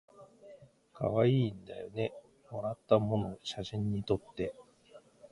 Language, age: Japanese, 50-59